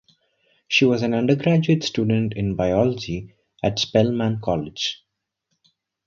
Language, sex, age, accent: English, male, 30-39, India and South Asia (India, Pakistan, Sri Lanka)